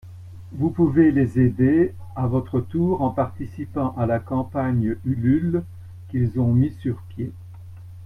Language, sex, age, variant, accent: French, male, 70-79, Français d'Europe, Français de Belgique